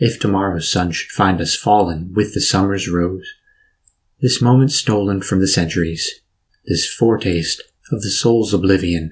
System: none